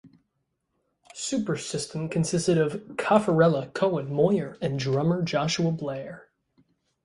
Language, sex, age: English, male, 19-29